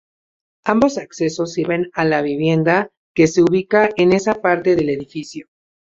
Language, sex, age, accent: Spanish, male, 19-29, México